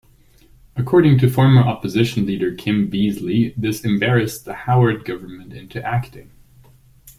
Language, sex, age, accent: English, male, 40-49, United States English